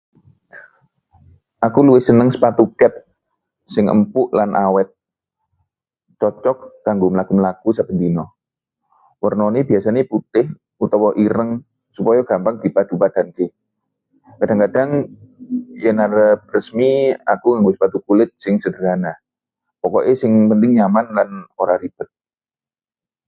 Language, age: Javanese, 30-39